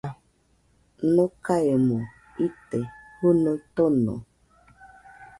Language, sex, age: Nüpode Huitoto, female, 40-49